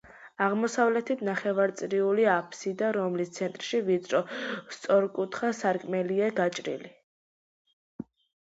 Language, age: Georgian, under 19